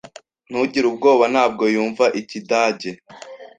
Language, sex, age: Kinyarwanda, male, under 19